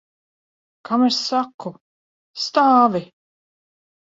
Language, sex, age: Latvian, female, 50-59